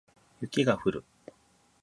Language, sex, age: Japanese, male, 40-49